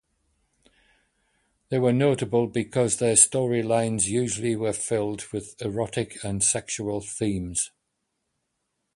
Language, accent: English, Northern English